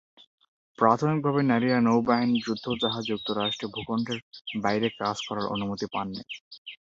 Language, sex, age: Bengali, male, under 19